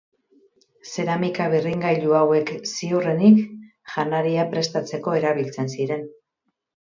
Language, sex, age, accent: Basque, female, 60-69, Erdialdekoa edo Nafarra (Gipuzkoa, Nafarroa)